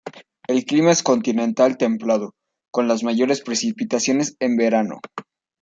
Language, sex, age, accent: Spanish, male, under 19, México